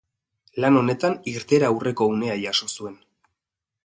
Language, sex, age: Basque, male, 19-29